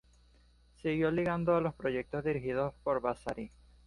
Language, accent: Spanish, Caribe: Cuba, Venezuela, Puerto Rico, República Dominicana, Panamá, Colombia caribeña, México caribeño, Costa del golfo de México